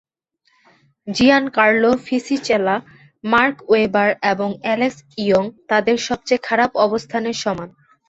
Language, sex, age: Bengali, female, 19-29